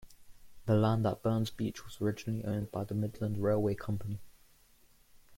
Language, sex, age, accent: English, male, under 19, England English